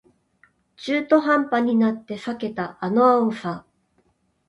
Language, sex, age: Japanese, female, 30-39